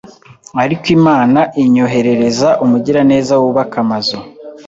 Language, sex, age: Kinyarwanda, male, 19-29